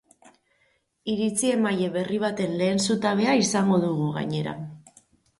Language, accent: Basque, Mendebalekoa (Araba, Bizkaia, Gipuzkoako mendebaleko herri batzuk)